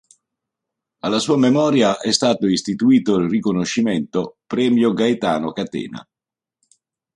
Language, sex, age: Italian, male, 60-69